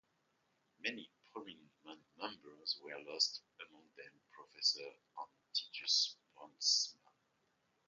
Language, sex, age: English, male, 40-49